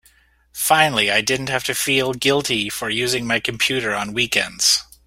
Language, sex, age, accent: English, male, 40-49, Canadian English